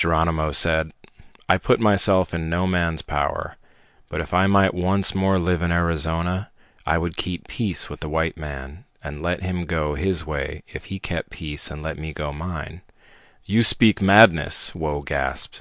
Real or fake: real